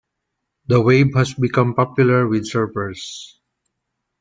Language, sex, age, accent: English, male, 40-49, Filipino